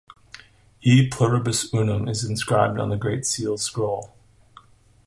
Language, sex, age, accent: English, male, 50-59, United States English